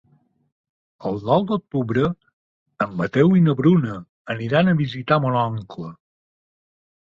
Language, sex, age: Catalan, male, 50-59